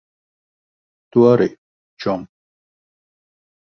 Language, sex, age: Latvian, male, 40-49